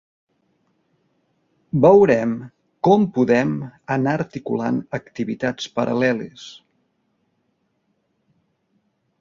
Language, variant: Catalan, Central